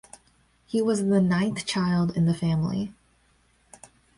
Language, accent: English, United States English